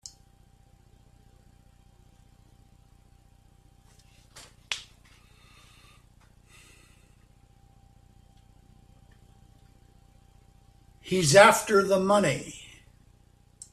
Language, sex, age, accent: English, male, 70-79, United States English